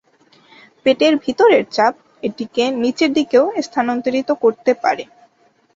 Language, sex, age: Bengali, female, under 19